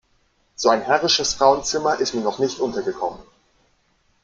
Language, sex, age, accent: German, male, 19-29, Deutschland Deutsch